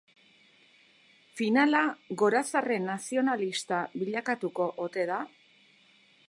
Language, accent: Basque, Erdialdekoa edo Nafarra (Gipuzkoa, Nafarroa)